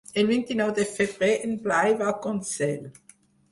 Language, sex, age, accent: Catalan, female, 50-59, aprenent (recent, des d'altres llengües)